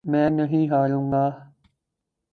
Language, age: Urdu, 19-29